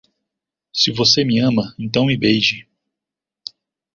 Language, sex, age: Portuguese, male, 30-39